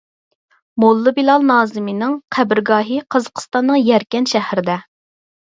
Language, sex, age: Uyghur, female, 30-39